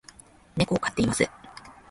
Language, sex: Japanese, female